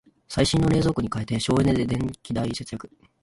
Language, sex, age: Japanese, male, 19-29